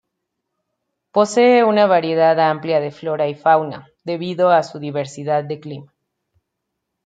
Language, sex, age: Spanish, female, 30-39